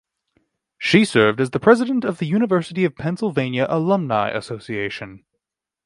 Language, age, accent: English, 19-29, United States English